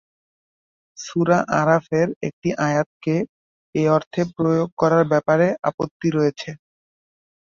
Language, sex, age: Bengali, male, 19-29